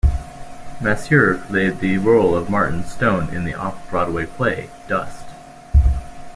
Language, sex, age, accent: English, male, 30-39, United States English